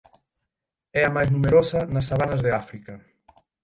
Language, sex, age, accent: Galician, male, 19-29, Atlántico (seseo e gheada); Normativo (estándar)